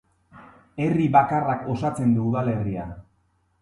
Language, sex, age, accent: Basque, male, 30-39, Erdialdekoa edo Nafarra (Gipuzkoa, Nafarroa)